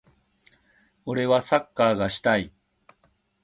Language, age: Japanese, 50-59